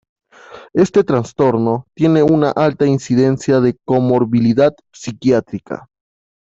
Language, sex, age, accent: Spanish, male, 19-29, Andino-Pacífico: Colombia, Perú, Ecuador, oeste de Bolivia y Venezuela andina